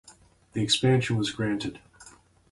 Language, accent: English, Canadian English